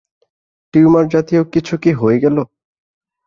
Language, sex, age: Bengali, male, 19-29